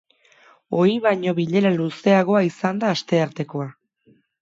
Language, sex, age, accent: Basque, female, 30-39, Erdialdekoa edo Nafarra (Gipuzkoa, Nafarroa)